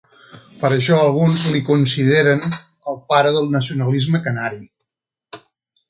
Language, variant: Catalan, Central